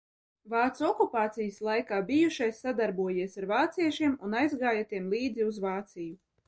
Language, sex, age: Latvian, female, 19-29